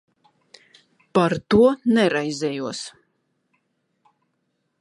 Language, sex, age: Latvian, female, 50-59